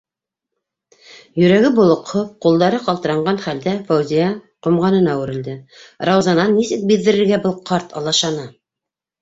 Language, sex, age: Bashkir, female, 60-69